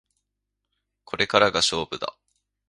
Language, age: Japanese, 19-29